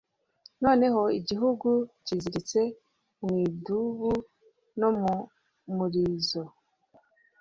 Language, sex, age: Kinyarwanda, female, 19-29